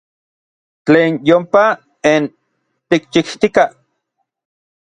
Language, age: Orizaba Nahuatl, 30-39